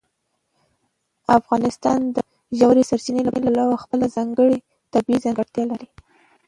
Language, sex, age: Pashto, female, 19-29